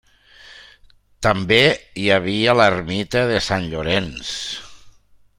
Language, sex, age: Catalan, male, 60-69